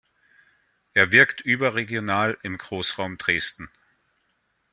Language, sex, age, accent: German, male, 40-49, Deutschland Deutsch